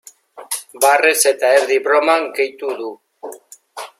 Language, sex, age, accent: Basque, male, 40-49, Mendebalekoa (Araba, Bizkaia, Gipuzkoako mendebaleko herri batzuk)